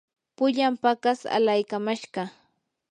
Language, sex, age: Yanahuanca Pasco Quechua, female, 19-29